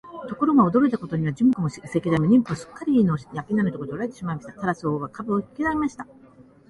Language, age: Japanese, 60-69